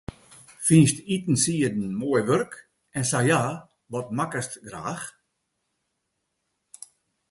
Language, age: Western Frisian, 70-79